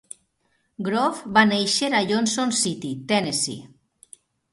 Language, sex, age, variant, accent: Catalan, female, 40-49, Nord-Occidental, nord-occidental